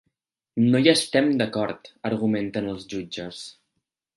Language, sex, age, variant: Catalan, male, 19-29, Central